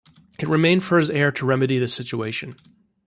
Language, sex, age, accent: English, male, 30-39, United States English